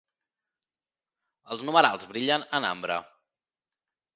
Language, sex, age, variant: Catalan, male, 19-29, Central